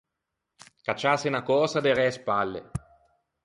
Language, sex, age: Ligurian, male, 30-39